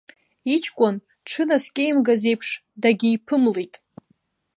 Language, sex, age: Abkhazian, female, 19-29